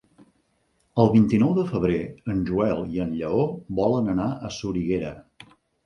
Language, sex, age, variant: Catalan, male, 50-59, Central